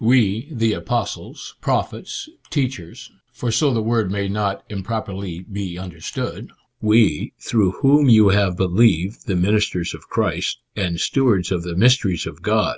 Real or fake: real